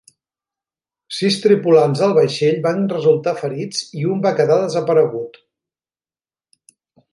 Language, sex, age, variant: Catalan, male, 40-49, Central